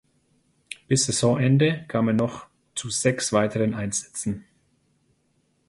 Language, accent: German, Deutschland Deutsch